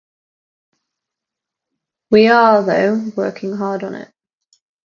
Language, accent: English, England English